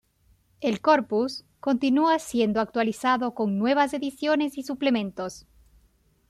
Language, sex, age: Spanish, female, 30-39